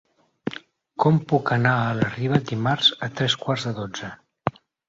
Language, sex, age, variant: Catalan, male, 50-59, Central